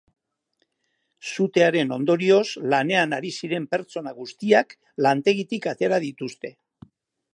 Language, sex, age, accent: Basque, male, 60-69, Mendebalekoa (Araba, Bizkaia, Gipuzkoako mendebaleko herri batzuk)